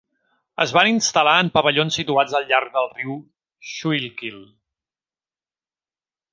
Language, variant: Catalan, Central